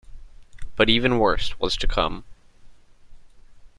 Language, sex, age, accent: English, male, under 19, United States English